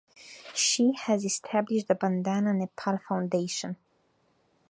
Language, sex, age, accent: English, female, 30-39, United States English